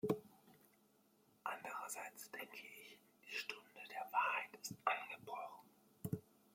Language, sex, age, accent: German, male, 30-39, Deutschland Deutsch